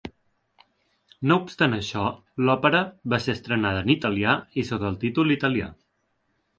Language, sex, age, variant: Catalan, male, 19-29, Central